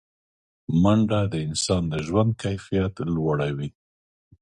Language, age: Pashto, 60-69